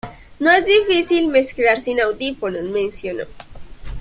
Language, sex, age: Spanish, female, 19-29